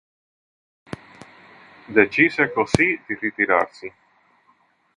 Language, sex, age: Italian, male, 30-39